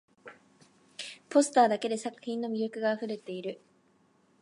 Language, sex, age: Japanese, female, 19-29